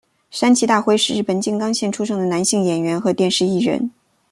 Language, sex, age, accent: Chinese, female, 30-39, 出生地：吉林省